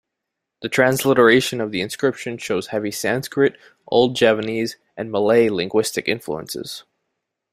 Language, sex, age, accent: English, male, 19-29, United States English